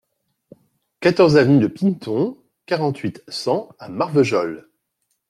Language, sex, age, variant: French, male, 40-49, Français de métropole